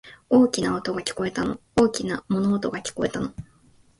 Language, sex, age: Japanese, female, 19-29